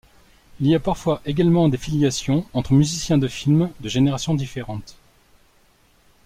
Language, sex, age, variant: French, male, 40-49, Français de métropole